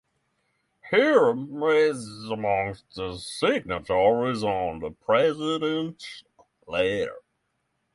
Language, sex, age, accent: English, male, 30-39, United States English